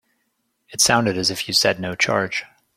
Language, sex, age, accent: English, male, 30-39, United States English